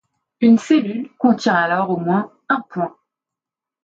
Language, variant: French, Français de métropole